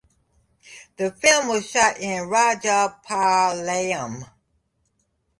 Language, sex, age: English, female, 60-69